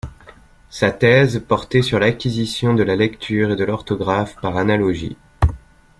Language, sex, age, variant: French, male, 30-39, Français de métropole